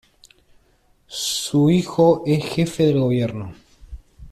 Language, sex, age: Spanish, male, 30-39